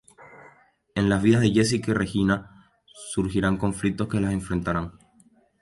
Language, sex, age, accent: Spanish, male, 19-29, España: Islas Canarias